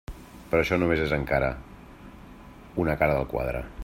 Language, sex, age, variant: Catalan, male, 40-49, Central